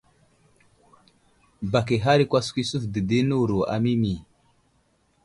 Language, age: Wuzlam, 19-29